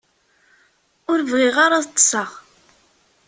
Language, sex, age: Kabyle, female, 30-39